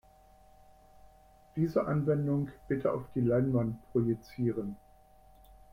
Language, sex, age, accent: German, male, 70-79, Deutschland Deutsch